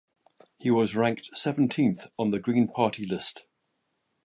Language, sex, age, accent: English, male, 60-69, England English